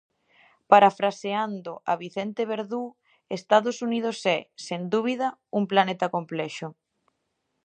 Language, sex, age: Galician, female, 19-29